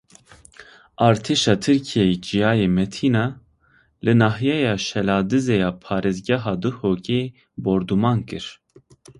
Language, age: Kurdish, 19-29